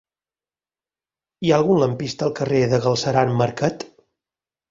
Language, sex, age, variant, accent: Catalan, male, 30-39, Balear, mallorquí